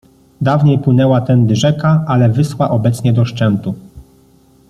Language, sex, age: Polish, male, 30-39